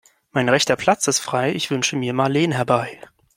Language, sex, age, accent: German, male, 19-29, Deutschland Deutsch